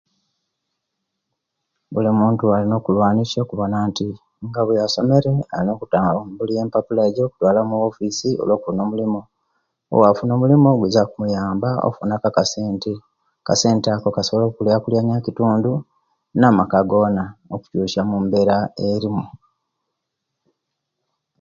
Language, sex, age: Kenyi, male, 50-59